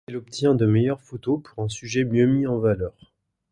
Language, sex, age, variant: French, male, 19-29, Français de métropole